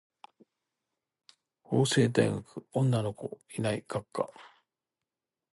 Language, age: Japanese, 60-69